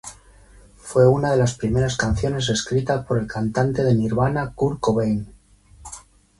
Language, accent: Spanish, España: Centro-Sur peninsular (Madrid, Toledo, Castilla-La Mancha)